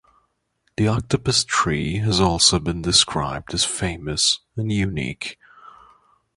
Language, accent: English, United States English; England English